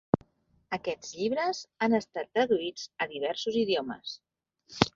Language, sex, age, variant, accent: Catalan, female, 40-49, Central, central